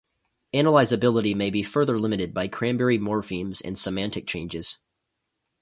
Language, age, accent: English, 19-29, United States English